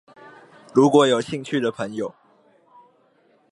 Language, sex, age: Chinese, male, under 19